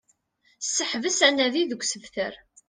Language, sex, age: Kabyle, female, 40-49